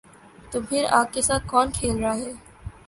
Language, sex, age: Urdu, female, 19-29